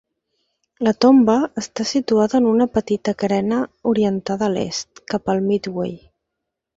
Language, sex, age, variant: Catalan, female, 30-39, Septentrional